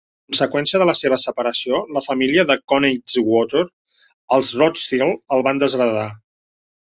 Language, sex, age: Catalan, male, 50-59